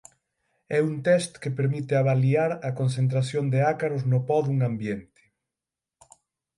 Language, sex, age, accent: Galician, male, 19-29, Atlántico (seseo e gheada); Normativo (estándar)